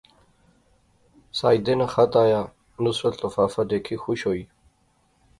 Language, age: Pahari-Potwari, 40-49